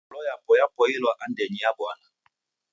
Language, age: Taita, 19-29